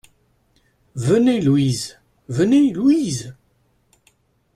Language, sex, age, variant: French, male, 60-69, Français de métropole